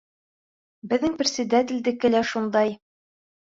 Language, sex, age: Bashkir, female, 30-39